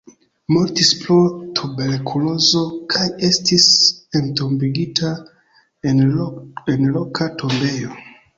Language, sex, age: Esperanto, male, 19-29